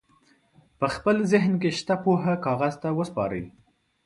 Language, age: Pashto, 30-39